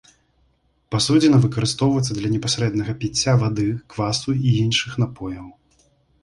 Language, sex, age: Belarusian, male, 19-29